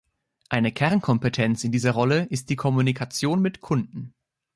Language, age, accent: German, 19-29, Deutschland Deutsch